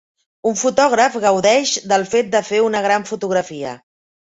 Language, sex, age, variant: Catalan, female, 40-49, Central